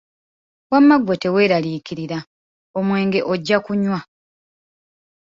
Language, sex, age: Ganda, female, 19-29